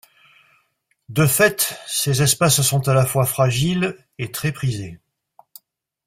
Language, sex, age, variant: French, male, 50-59, Français de métropole